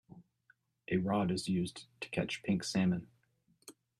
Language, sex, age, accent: English, male, 30-39, United States English